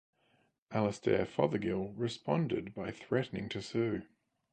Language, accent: English, Australian English